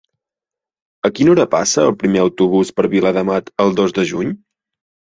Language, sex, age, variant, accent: Catalan, male, 19-29, Central, gironí; Garrotxi